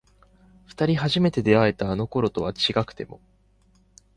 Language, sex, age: Japanese, male, 19-29